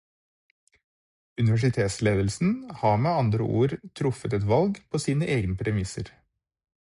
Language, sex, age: Norwegian Bokmål, male, 30-39